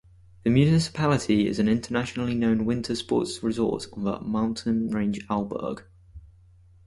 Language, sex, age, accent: English, male, 19-29, England English